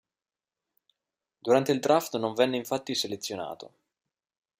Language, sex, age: Italian, male, 30-39